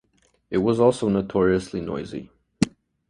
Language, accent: English, Canadian English